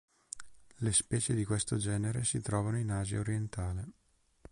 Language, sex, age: Italian, male, 30-39